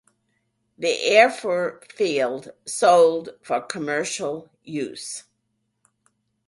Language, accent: English, United States English